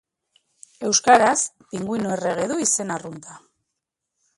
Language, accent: Basque, Mendebalekoa (Araba, Bizkaia, Gipuzkoako mendebaleko herri batzuk)